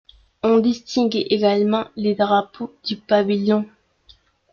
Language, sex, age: French, female, 19-29